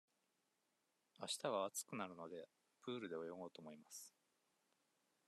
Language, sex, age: Japanese, male, 40-49